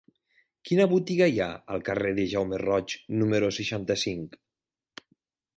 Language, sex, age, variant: Catalan, male, 30-39, Nord-Occidental